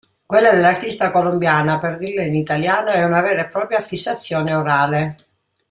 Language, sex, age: Italian, female, 60-69